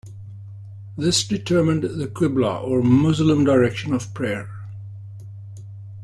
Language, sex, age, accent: English, male, 60-69, Southern African (South Africa, Zimbabwe, Namibia)